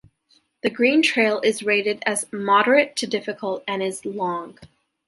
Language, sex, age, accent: English, female, 19-29, Canadian English